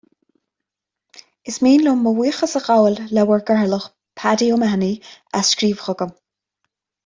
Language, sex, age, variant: Irish, female, 30-39, Gaeilge Chonnacht